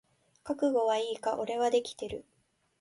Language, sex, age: Japanese, female, 19-29